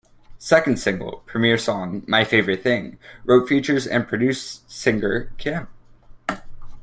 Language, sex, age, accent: English, male, under 19, United States English